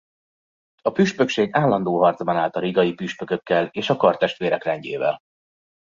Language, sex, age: Hungarian, male, 30-39